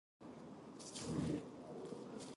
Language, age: Japanese, 19-29